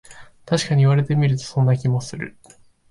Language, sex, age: Japanese, male, 19-29